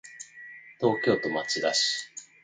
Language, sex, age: Japanese, male, 30-39